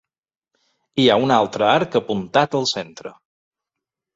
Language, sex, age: Catalan, male, 50-59